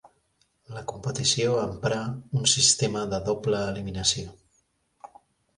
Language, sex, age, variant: Catalan, male, 40-49, Central